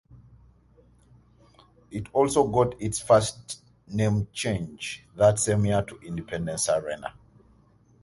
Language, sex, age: English, male, 19-29